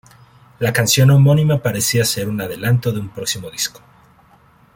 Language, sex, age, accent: Spanish, male, 30-39, México